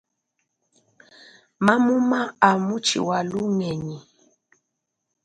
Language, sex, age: Luba-Lulua, female, 30-39